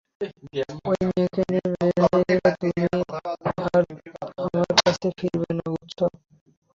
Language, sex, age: Bengali, male, 19-29